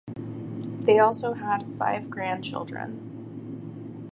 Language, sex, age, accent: English, male, 19-29, United States English